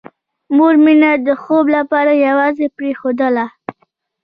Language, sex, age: Pashto, female, under 19